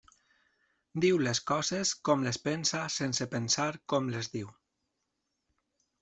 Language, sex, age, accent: Catalan, male, 30-39, valencià